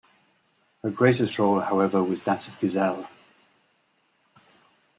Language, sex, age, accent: English, male, 50-59, England English